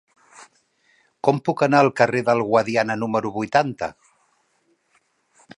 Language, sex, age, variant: Catalan, male, 50-59, Central